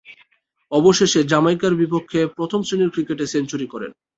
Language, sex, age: Bengali, male, 19-29